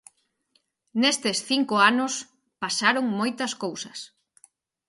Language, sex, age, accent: Galician, female, 30-39, Central (gheada)